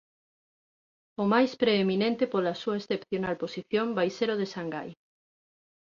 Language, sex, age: Galician, female, 40-49